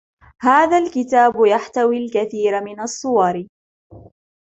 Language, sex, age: Arabic, female, 19-29